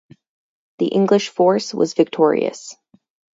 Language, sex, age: English, female, 19-29